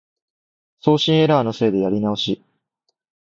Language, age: Japanese, 19-29